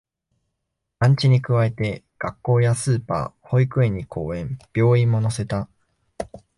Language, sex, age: Japanese, male, 19-29